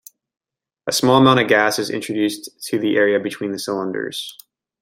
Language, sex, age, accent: English, male, 19-29, United States English